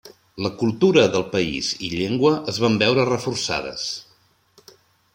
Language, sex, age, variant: Catalan, male, 40-49, Central